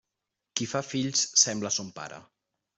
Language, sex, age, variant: Catalan, male, 19-29, Central